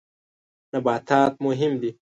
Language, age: Pashto, 19-29